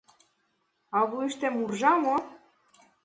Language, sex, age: Mari, female, 19-29